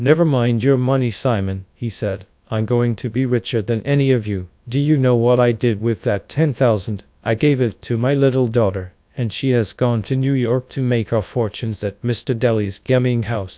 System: TTS, GradTTS